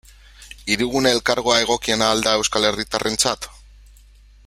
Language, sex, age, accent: Basque, male, 30-39, Mendebalekoa (Araba, Bizkaia, Gipuzkoako mendebaleko herri batzuk)